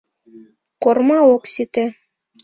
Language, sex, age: Mari, female, 19-29